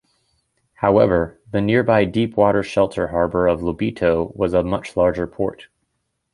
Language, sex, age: English, male, 30-39